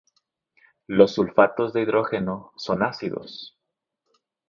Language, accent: Spanish, México